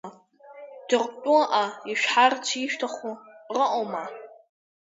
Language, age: Abkhazian, under 19